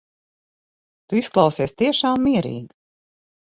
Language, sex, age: Latvian, female, 50-59